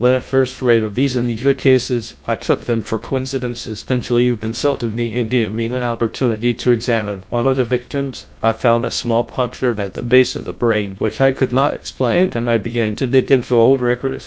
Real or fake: fake